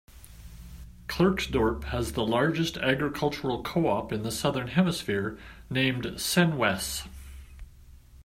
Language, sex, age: English, male, 60-69